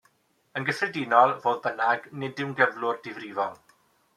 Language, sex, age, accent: Welsh, male, 19-29, Y Deyrnas Unedig Cymraeg